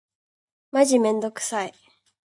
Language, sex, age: Japanese, female, under 19